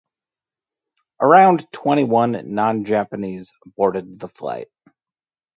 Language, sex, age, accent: English, male, 30-39, United States English